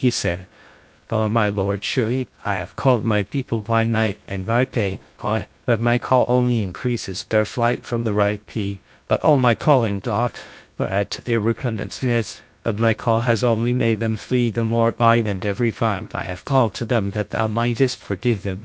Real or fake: fake